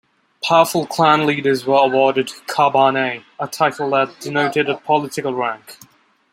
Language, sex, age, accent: English, male, 19-29, India and South Asia (India, Pakistan, Sri Lanka)